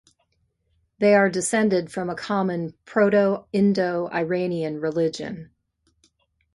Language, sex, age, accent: English, female, 60-69, United States English